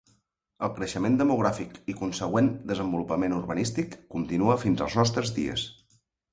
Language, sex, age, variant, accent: Catalan, male, 30-39, Central, gironí